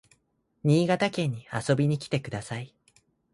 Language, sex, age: Japanese, male, 19-29